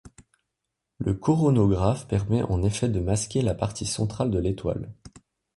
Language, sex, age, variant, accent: French, male, 19-29, Français d'Europe, Français de Suisse